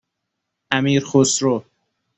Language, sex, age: Persian, male, 19-29